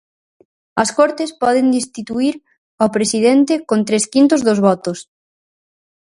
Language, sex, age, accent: Galician, female, under 19, Atlántico (seseo e gheada)